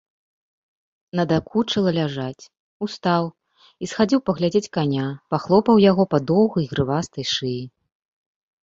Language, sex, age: Belarusian, female, 30-39